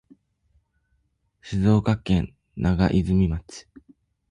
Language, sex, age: Japanese, male, 19-29